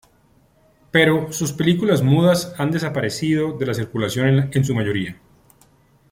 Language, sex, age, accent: Spanish, male, 40-49, Caribe: Cuba, Venezuela, Puerto Rico, República Dominicana, Panamá, Colombia caribeña, México caribeño, Costa del golfo de México